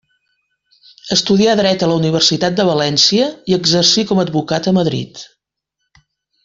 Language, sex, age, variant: Catalan, female, 50-59, Central